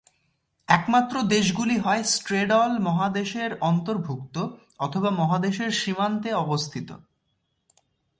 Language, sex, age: Bengali, male, 19-29